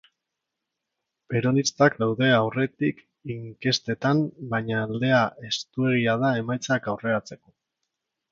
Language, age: Basque, 90+